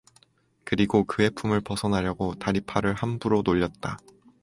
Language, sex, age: Korean, male, 19-29